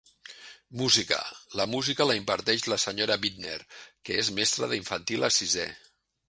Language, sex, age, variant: Catalan, male, 50-59, Central